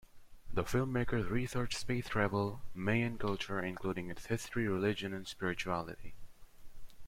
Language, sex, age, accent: English, male, under 19, India and South Asia (India, Pakistan, Sri Lanka)